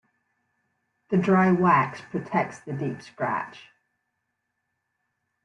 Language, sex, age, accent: English, female, 50-59, United States English